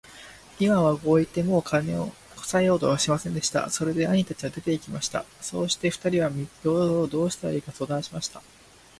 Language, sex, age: Japanese, male, 19-29